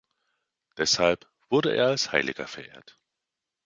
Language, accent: German, Deutschland Deutsch